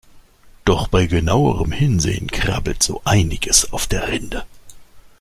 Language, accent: German, Deutschland Deutsch